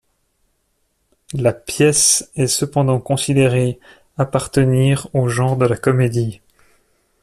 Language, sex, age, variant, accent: French, male, 40-49, Français d'Europe, Français de Suisse